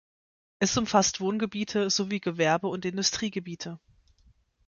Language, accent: German, Deutschland Deutsch